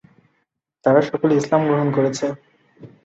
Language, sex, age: Bengali, male, 19-29